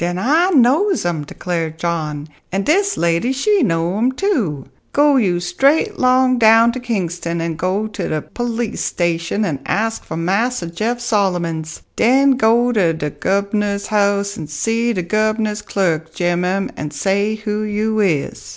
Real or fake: real